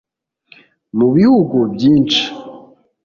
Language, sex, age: Kinyarwanda, male, 40-49